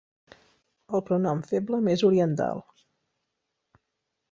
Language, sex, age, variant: Catalan, female, 40-49, Central